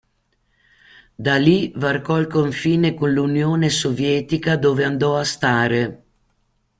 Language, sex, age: Italian, female, 60-69